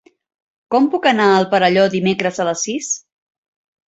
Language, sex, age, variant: Catalan, female, 40-49, Central